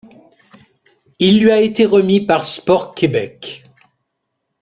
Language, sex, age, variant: French, male, 50-59, Français de métropole